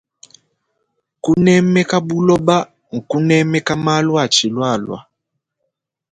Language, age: Luba-Lulua, 19-29